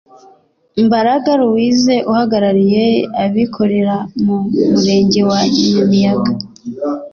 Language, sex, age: Kinyarwanda, female, 40-49